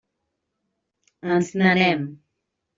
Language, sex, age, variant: Catalan, female, 30-39, Central